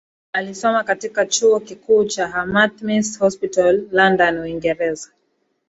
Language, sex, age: Swahili, female, 19-29